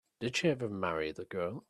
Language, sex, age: English, male, 19-29